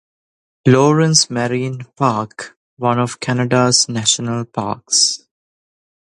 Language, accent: English, India and South Asia (India, Pakistan, Sri Lanka)